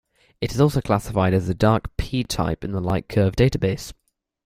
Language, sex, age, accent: English, male, 19-29, England English